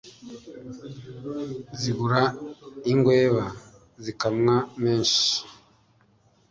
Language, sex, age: Kinyarwanda, male, 40-49